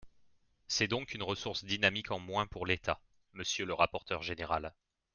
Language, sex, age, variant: French, male, 40-49, Français de métropole